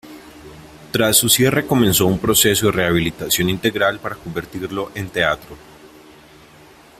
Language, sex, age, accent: Spanish, male, 19-29, Andino-Pacífico: Colombia, Perú, Ecuador, oeste de Bolivia y Venezuela andina